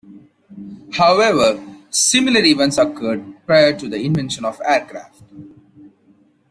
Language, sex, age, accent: English, male, 19-29, India and South Asia (India, Pakistan, Sri Lanka)